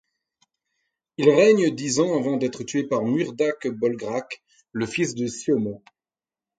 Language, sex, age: French, male, 30-39